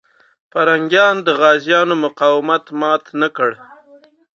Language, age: Pashto, 30-39